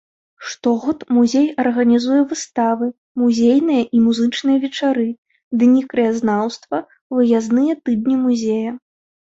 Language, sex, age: Belarusian, female, 30-39